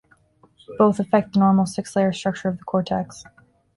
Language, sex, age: English, female, 19-29